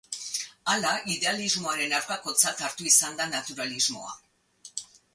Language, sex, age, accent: Basque, female, 60-69, Erdialdekoa edo Nafarra (Gipuzkoa, Nafarroa)